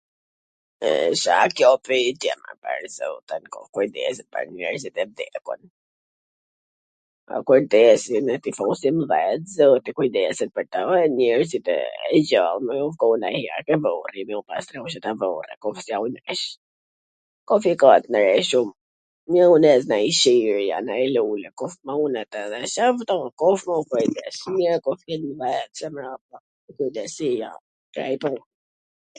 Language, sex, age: Gheg Albanian, female, 50-59